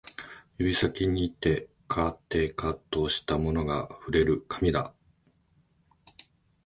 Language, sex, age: Japanese, male, 50-59